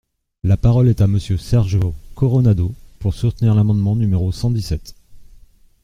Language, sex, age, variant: French, male, 40-49, Français de métropole